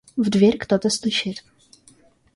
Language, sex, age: Russian, female, under 19